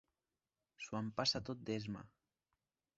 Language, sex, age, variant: Catalan, male, 19-29, Nord-Occidental